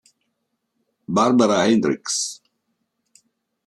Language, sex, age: Italian, male, 50-59